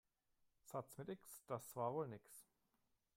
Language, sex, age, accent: German, male, 30-39, Deutschland Deutsch